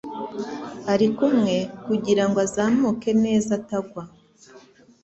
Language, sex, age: Kinyarwanda, female, 40-49